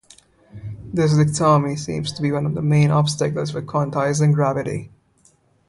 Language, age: English, 19-29